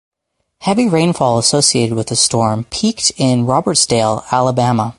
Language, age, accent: English, 19-29, Canadian English